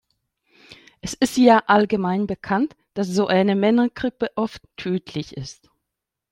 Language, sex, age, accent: German, male, 40-49, Deutschland Deutsch